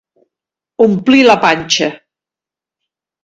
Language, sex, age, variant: Catalan, female, 50-59, Central